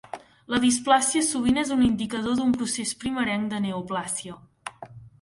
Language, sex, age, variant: Catalan, female, under 19, Central